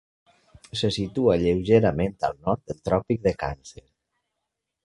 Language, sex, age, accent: Catalan, male, 50-59, valencià